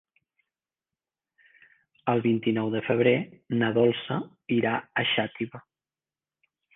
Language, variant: Catalan, Central